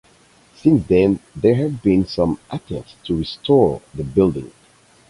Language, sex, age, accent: English, male, 40-49, United States English